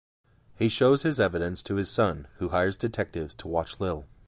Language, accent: English, United States English